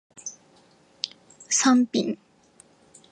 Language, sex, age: Japanese, female, 19-29